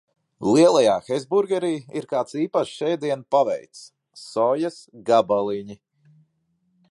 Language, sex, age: Latvian, male, 19-29